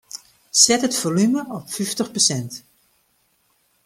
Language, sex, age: Western Frisian, female, 50-59